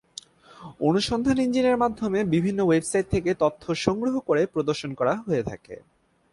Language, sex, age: Bengali, male, 19-29